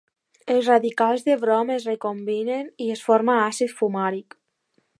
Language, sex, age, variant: Catalan, female, under 19, Alacantí